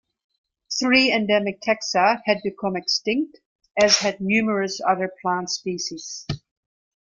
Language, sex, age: English, female, 50-59